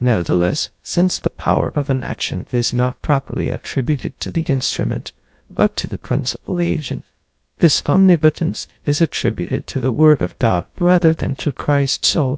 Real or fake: fake